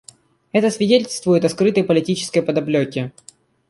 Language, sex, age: Russian, male, under 19